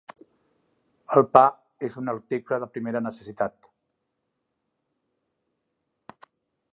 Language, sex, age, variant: Catalan, male, 50-59, Central